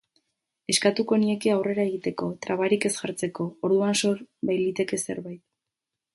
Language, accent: Basque, Erdialdekoa edo Nafarra (Gipuzkoa, Nafarroa)